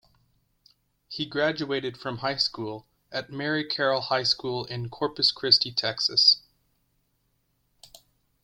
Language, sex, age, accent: English, male, 19-29, United States English